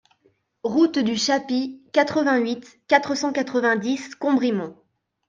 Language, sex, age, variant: French, male, 30-39, Français de métropole